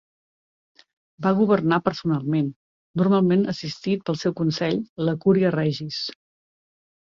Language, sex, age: Catalan, female, 60-69